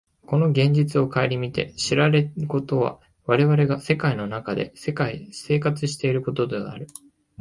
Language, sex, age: Japanese, male, 19-29